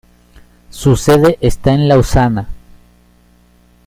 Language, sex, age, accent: Spanish, male, 30-39, México